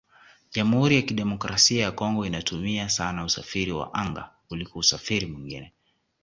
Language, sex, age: Swahili, male, 19-29